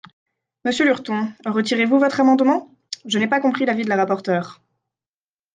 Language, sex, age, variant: French, female, 19-29, Français de métropole